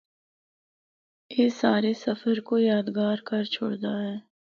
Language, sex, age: Northern Hindko, female, 19-29